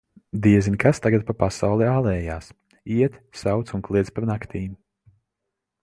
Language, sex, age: Latvian, male, 19-29